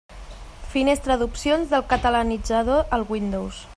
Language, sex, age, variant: Catalan, female, 19-29, Central